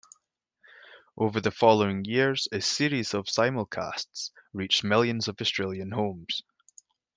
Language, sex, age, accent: English, male, 19-29, Scottish English